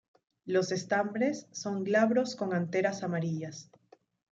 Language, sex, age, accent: Spanish, female, 19-29, Andino-Pacífico: Colombia, Perú, Ecuador, oeste de Bolivia y Venezuela andina